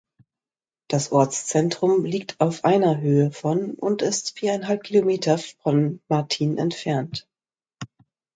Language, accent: German, Deutschland Deutsch